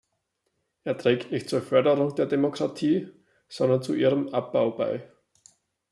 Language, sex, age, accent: German, male, 19-29, Österreichisches Deutsch